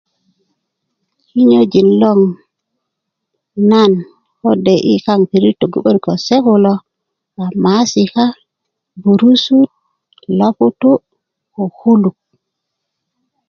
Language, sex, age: Kuku, female, 40-49